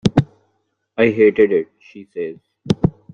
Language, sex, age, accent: English, male, 30-39, India and South Asia (India, Pakistan, Sri Lanka)